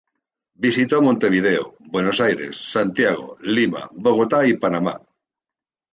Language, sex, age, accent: Spanish, male, 50-59, España: Centro-Sur peninsular (Madrid, Toledo, Castilla-La Mancha)